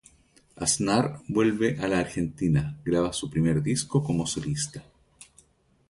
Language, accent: Spanish, Chileno: Chile, Cuyo